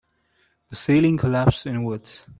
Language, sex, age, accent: English, male, 19-29, India and South Asia (India, Pakistan, Sri Lanka)